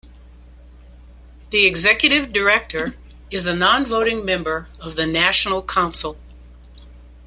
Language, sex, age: English, female, 70-79